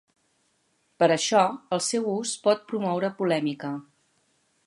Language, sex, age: Catalan, female, 40-49